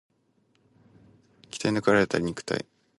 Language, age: Japanese, 19-29